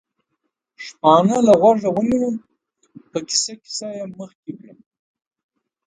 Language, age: Pashto, 50-59